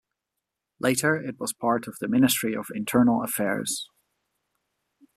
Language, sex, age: English, male, 30-39